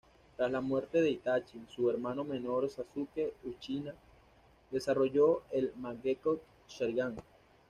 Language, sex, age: Spanish, male, 19-29